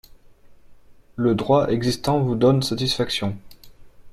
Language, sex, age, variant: French, male, 30-39, Français de métropole